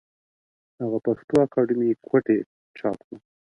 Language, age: Pashto, 30-39